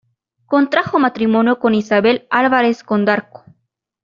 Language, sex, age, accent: Spanish, female, under 19, América central